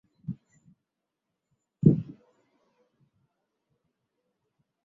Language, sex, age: Bengali, male, 19-29